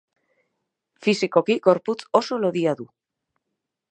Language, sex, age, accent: Basque, female, 30-39, Erdialdekoa edo Nafarra (Gipuzkoa, Nafarroa)